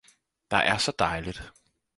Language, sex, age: Danish, male, 19-29